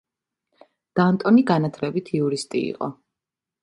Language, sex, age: Georgian, female, 30-39